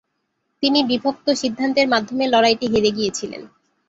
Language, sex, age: Bengali, female, 19-29